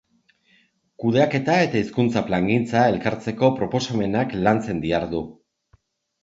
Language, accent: Basque, Erdialdekoa edo Nafarra (Gipuzkoa, Nafarroa)